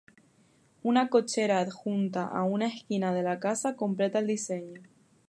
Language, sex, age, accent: Spanish, female, 19-29, España: Islas Canarias